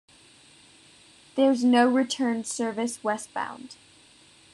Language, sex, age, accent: English, female, under 19, United States English